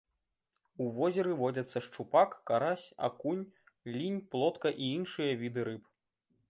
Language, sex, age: Belarusian, male, 19-29